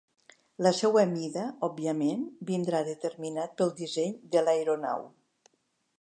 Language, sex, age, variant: Catalan, female, 60-69, Central